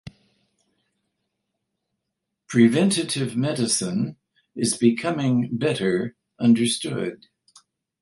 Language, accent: English, United States English